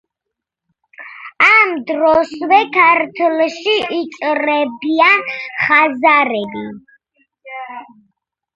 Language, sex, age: Georgian, female, under 19